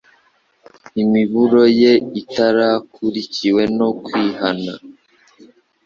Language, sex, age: Kinyarwanda, male, under 19